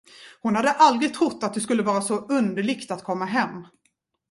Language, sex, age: Swedish, female, 40-49